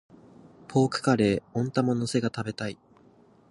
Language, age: Japanese, 19-29